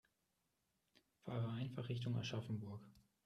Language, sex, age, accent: German, male, 40-49, Deutschland Deutsch